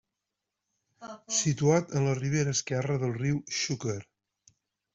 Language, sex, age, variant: Catalan, male, 50-59, Central